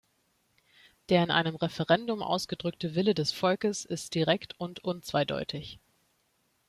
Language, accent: German, Deutschland Deutsch